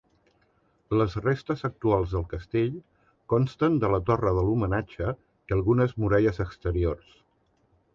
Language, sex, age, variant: Catalan, male, 40-49, Central